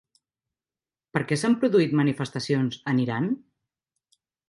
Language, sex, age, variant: Catalan, female, 40-49, Central